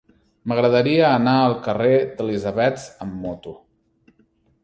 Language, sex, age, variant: Catalan, male, 30-39, Central